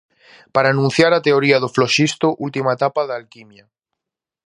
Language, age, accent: Galician, 19-29, Normativo (estándar)